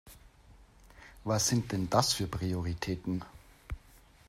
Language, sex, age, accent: German, male, 50-59, Österreichisches Deutsch